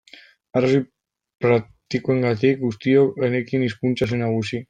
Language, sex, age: Basque, male, 19-29